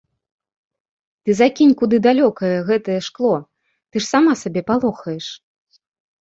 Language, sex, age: Belarusian, female, 30-39